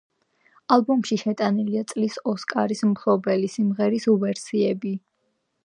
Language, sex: Georgian, female